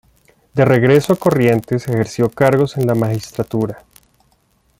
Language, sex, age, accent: Spanish, male, 30-39, Andino-Pacífico: Colombia, Perú, Ecuador, oeste de Bolivia y Venezuela andina